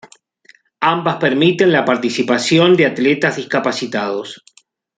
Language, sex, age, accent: Spanish, male, 50-59, Rioplatense: Argentina, Uruguay, este de Bolivia, Paraguay